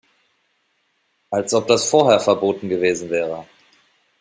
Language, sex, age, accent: German, male, 30-39, Deutschland Deutsch